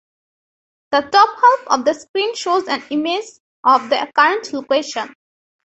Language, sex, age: English, female, under 19